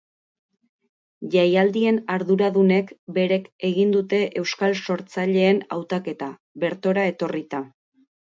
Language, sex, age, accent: Basque, female, 30-39, Erdialdekoa edo Nafarra (Gipuzkoa, Nafarroa)